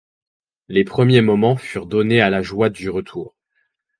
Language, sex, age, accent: French, male, 19-29, Français de Belgique